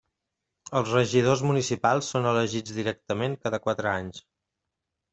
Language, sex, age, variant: Catalan, male, 30-39, Central